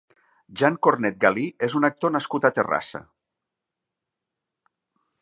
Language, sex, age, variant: Catalan, male, 40-49, Nord-Occidental